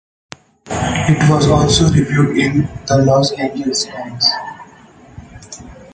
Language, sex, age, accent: English, male, 19-29, India and South Asia (India, Pakistan, Sri Lanka)